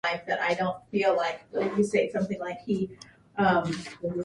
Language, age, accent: English, 19-29, United States English